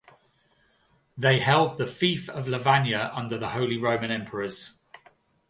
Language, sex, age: English, male, 40-49